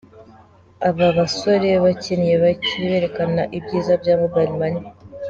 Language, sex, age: Kinyarwanda, female, 19-29